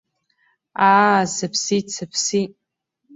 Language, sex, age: Abkhazian, female, under 19